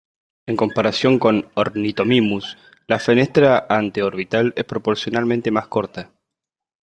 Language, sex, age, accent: Spanish, male, 19-29, Rioplatense: Argentina, Uruguay, este de Bolivia, Paraguay